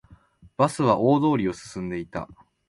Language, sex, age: Japanese, male, 19-29